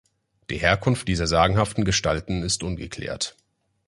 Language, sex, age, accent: German, male, 19-29, Deutschland Deutsch